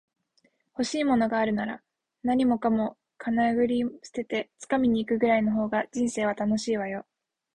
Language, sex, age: Japanese, female, 19-29